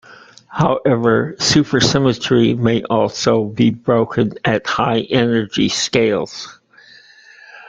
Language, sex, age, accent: English, male, 60-69, United States English